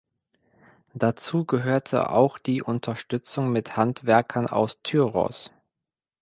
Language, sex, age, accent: German, male, 30-39, Deutschland Deutsch